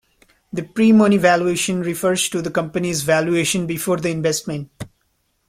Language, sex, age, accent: English, male, 19-29, India and South Asia (India, Pakistan, Sri Lanka)